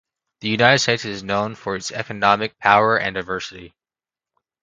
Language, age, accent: English, 19-29, United States English